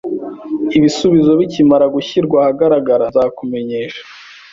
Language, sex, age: Kinyarwanda, male, 19-29